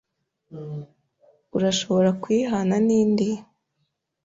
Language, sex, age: Kinyarwanda, female, 19-29